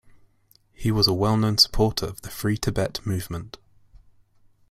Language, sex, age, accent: English, male, 19-29, England English